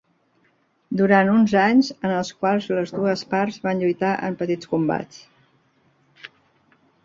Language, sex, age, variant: Catalan, female, 60-69, Central